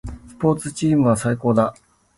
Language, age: Japanese, 40-49